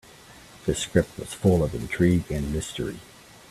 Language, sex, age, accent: English, male, 40-49, United States English